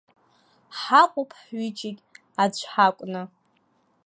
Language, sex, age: Abkhazian, female, under 19